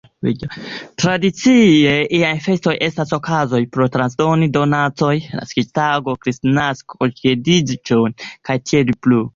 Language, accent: Esperanto, Internacia